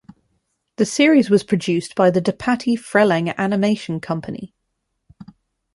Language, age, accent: English, 30-39, England English